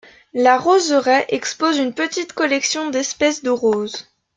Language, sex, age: French, female, 19-29